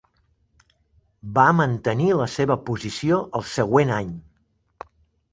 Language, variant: Catalan, Central